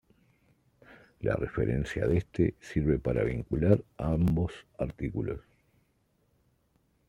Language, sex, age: Spanish, male, 30-39